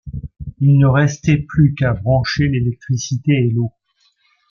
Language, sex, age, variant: French, male, 40-49, Français de métropole